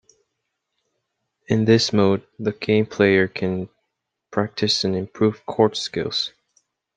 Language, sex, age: English, male, 19-29